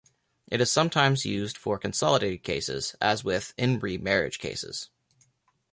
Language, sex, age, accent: English, male, 19-29, United States English